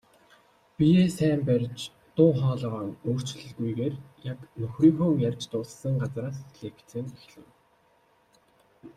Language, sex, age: Mongolian, male, 19-29